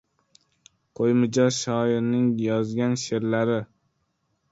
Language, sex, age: Uzbek, male, under 19